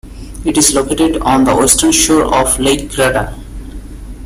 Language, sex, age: English, male, 19-29